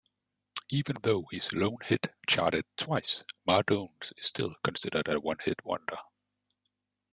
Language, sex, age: English, male, 40-49